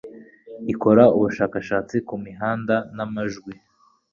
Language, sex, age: Kinyarwanda, male, 19-29